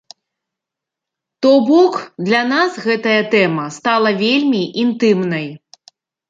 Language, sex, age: Belarusian, female, 40-49